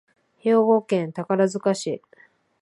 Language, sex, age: Japanese, female, 40-49